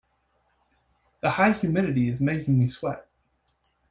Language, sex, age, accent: English, male, 19-29, United States English